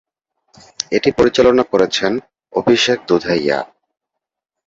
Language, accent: Bengali, Native